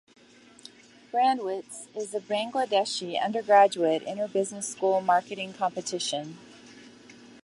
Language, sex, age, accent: English, female, 60-69, United States English